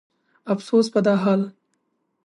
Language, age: Pashto, 19-29